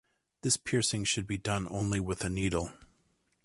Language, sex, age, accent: English, male, 40-49, United States English